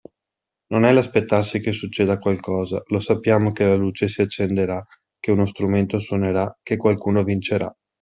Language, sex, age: Italian, male, 40-49